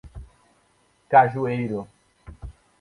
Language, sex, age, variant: Portuguese, male, 30-39, Portuguese (Brasil)